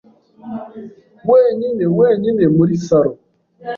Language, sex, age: Kinyarwanda, male, 30-39